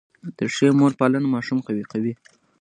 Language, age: Pashto, 19-29